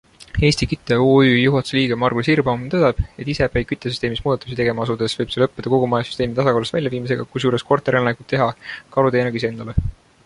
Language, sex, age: Estonian, male, 19-29